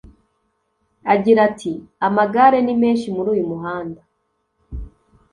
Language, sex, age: Kinyarwanda, female, 19-29